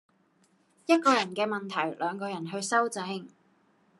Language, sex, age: Cantonese, female, 19-29